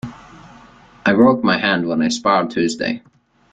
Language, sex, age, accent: English, male, under 19, Canadian English